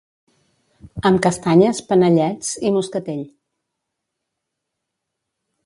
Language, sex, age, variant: Catalan, female, 50-59, Central